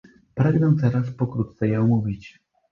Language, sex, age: Polish, male, 30-39